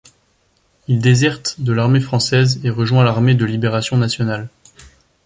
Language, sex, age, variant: French, male, 19-29, Français de métropole